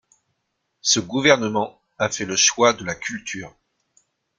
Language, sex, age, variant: French, male, 40-49, Français de métropole